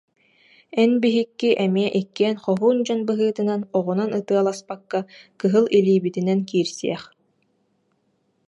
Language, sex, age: Yakut, female, 19-29